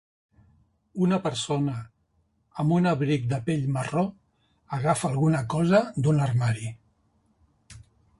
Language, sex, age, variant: Catalan, male, 60-69, Central